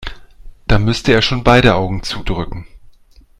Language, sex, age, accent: German, male, 40-49, Deutschland Deutsch